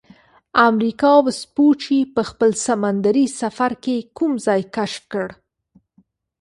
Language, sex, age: Pashto, female, 40-49